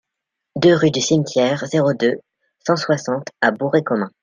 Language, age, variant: French, 19-29, Français de métropole